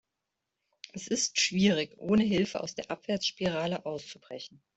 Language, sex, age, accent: German, female, 30-39, Deutschland Deutsch